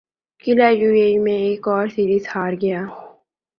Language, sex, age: Urdu, male, 19-29